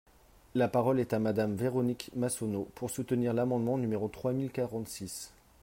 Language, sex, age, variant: French, male, 30-39, Français de métropole